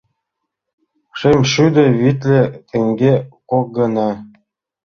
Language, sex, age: Mari, male, 40-49